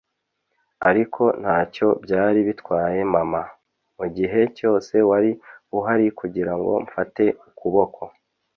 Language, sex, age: Kinyarwanda, male, 30-39